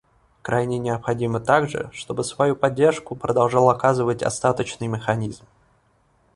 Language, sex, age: Russian, male, 19-29